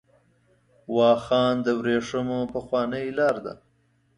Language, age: Pashto, 30-39